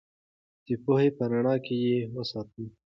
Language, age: Pashto, 19-29